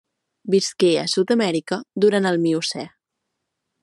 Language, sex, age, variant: Catalan, female, 19-29, Central